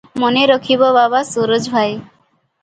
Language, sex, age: Odia, female, 19-29